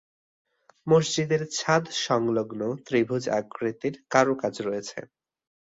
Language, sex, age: Bengali, male, 19-29